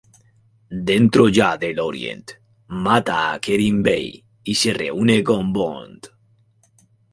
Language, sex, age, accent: Spanish, male, 30-39, España: Centro-Sur peninsular (Madrid, Toledo, Castilla-La Mancha)